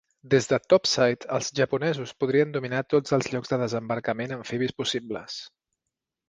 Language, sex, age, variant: Catalan, male, 30-39, Central